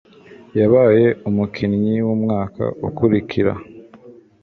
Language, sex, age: Kinyarwanda, male, under 19